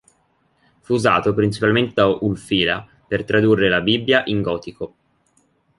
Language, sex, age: Italian, male, under 19